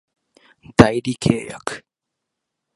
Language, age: Japanese, 19-29